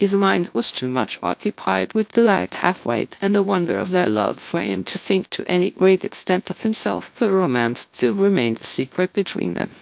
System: TTS, GlowTTS